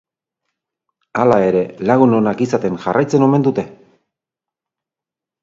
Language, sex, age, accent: Basque, male, 60-69, Erdialdekoa edo Nafarra (Gipuzkoa, Nafarroa)